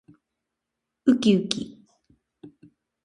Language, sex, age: Japanese, female, 60-69